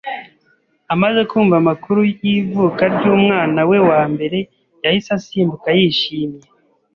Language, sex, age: Kinyarwanda, male, 19-29